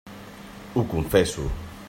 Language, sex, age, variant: Catalan, male, 40-49, Central